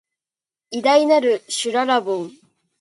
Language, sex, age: Japanese, female, under 19